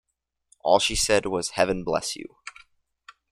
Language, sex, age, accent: English, male, under 19, United States English